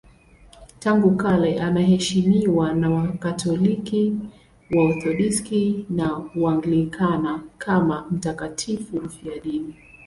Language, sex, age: Swahili, female, 30-39